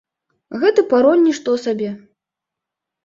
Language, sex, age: Belarusian, female, 30-39